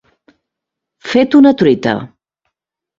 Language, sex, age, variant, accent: Catalan, female, 40-49, Central, Català central